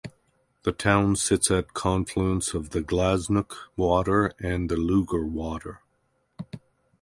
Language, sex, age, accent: English, male, 50-59, Canadian English